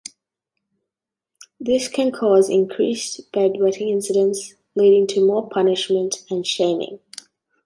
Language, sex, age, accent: English, female, under 19, Australian English